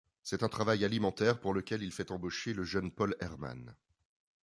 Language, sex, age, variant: French, male, 40-49, Français de métropole